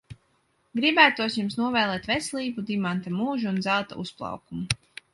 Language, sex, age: Latvian, female, 19-29